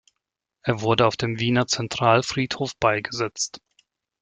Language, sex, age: German, male, 30-39